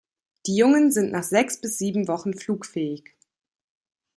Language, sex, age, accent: German, female, 30-39, Deutschland Deutsch